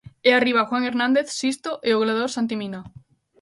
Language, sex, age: Galician, female, 19-29